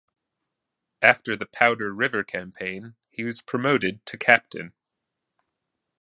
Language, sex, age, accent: English, male, 30-39, United States English